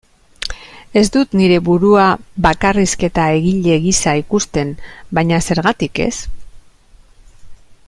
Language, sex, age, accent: Basque, female, 40-49, Mendebalekoa (Araba, Bizkaia, Gipuzkoako mendebaleko herri batzuk)